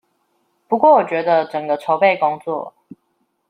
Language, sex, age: Chinese, female, 19-29